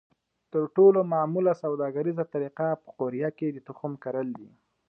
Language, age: Pashto, 19-29